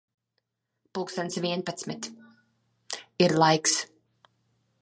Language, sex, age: Latvian, female, 30-39